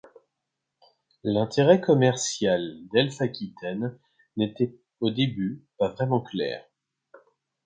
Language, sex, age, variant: French, male, 40-49, Français de métropole